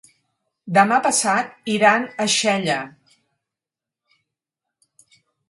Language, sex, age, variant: Catalan, female, 50-59, Central